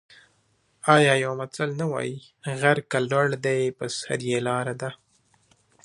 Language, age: Pashto, 19-29